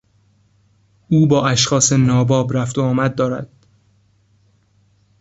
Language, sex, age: Persian, male, 19-29